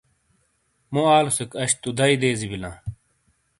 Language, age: Shina, 30-39